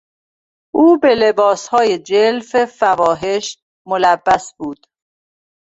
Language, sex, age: Persian, female, 40-49